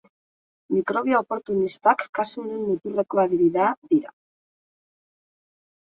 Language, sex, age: Basque, female, 50-59